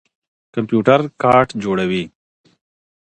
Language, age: Pashto, 30-39